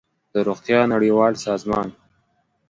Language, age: Pashto, 19-29